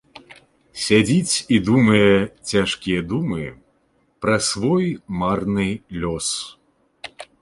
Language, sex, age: Belarusian, male, 40-49